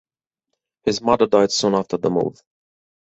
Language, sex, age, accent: English, male, 40-49, United States English